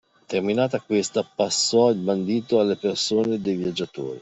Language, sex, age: Italian, male, 50-59